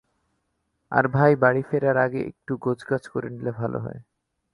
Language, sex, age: Bengali, male, 19-29